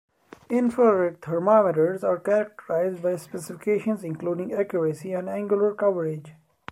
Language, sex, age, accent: English, male, 19-29, India and South Asia (India, Pakistan, Sri Lanka)